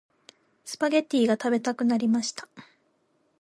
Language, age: Japanese, 19-29